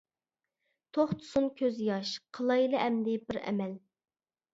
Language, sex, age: Uyghur, male, 19-29